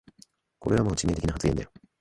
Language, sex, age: Japanese, male, 19-29